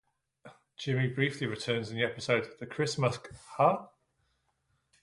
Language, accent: English, England English